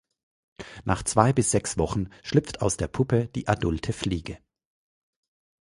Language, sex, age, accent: German, male, 40-49, Deutschland Deutsch